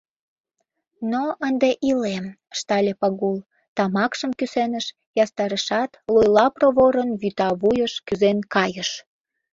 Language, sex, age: Mari, female, 19-29